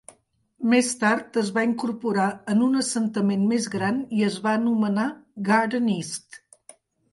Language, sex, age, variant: Catalan, female, 60-69, Central